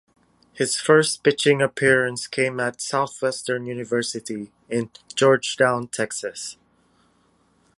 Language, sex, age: English, male, 19-29